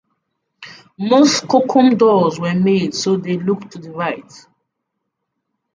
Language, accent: English, Nigerian English